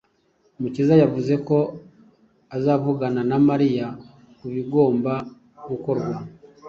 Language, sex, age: Kinyarwanda, male, 40-49